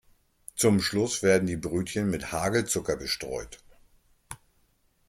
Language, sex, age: German, male, 50-59